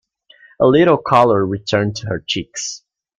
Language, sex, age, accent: English, male, under 19, United States English